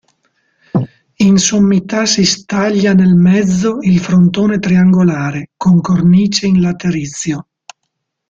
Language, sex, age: Italian, male, 60-69